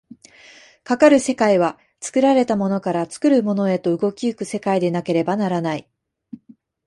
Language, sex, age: Japanese, female, 30-39